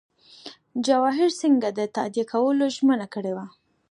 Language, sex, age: Pashto, female, 19-29